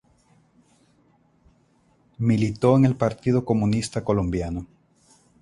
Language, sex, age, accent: Spanish, male, 40-49, Caribe: Cuba, Venezuela, Puerto Rico, República Dominicana, Panamá, Colombia caribeña, México caribeño, Costa del golfo de México